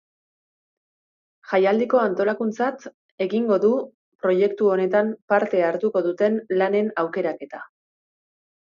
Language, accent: Basque, Erdialdekoa edo Nafarra (Gipuzkoa, Nafarroa)